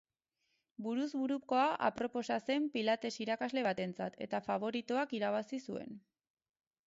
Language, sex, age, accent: Basque, female, 19-29, Mendebalekoa (Araba, Bizkaia, Gipuzkoako mendebaleko herri batzuk)